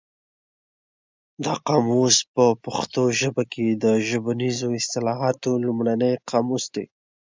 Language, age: Pashto, 19-29